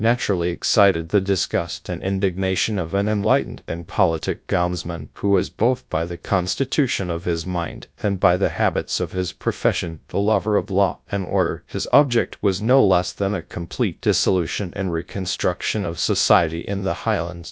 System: TTS, GradTTS